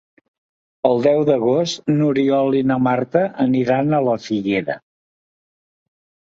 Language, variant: Catalan, Central